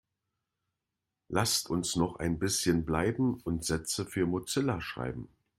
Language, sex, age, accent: German, male, 50-59, Deutschland Deutsch